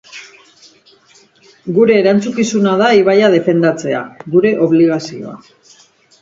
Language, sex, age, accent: Basque, female, 50-59, Mendebalekoa (Araba, Bizkaia, Gipuzkoako mendebaleko herri batzuk)